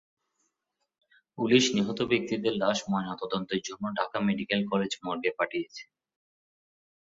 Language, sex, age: Bengali, male, 19-29